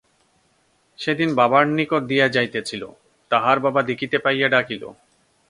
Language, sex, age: Bengali, male, 19-29